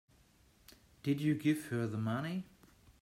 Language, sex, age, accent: English, male, 40-49, England English